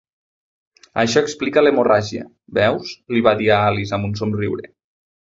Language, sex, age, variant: Catalan, male, under 19, Nord-Occidental